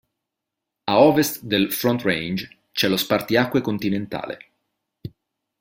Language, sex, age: Italian, male, 30-39